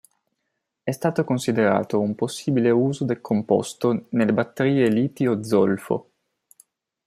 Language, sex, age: Italian, male, 19-29